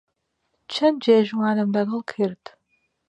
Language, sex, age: Central Kurdish, female, 30-39